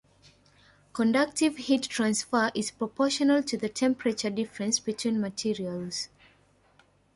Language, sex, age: English, female, 19-29